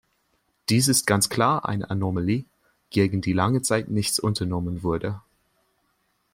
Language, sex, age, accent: German, male, 19-29, Deutschland Deutsch